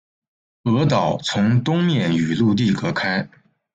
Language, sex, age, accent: Chinese, male, 19-29, 出生地：山东省